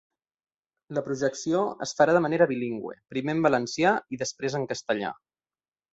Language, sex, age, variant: Catalan, male, 19-29, Central